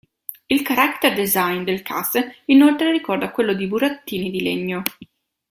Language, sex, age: Italian, female, 19-29